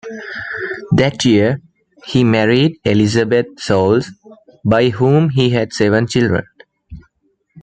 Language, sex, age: English, male, 19-29